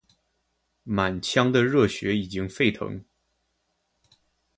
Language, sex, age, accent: Chinese, male, 19-29, 出生地：黑龙江省